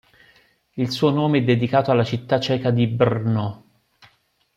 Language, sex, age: Italian, male, 40-49